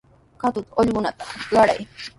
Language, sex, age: Sihuas Ancash Quechua, female, 19-29